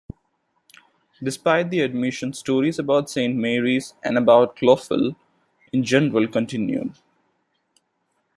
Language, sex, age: English, male, 19-29